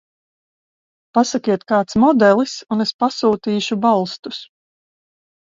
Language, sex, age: Latvian, female, 40-49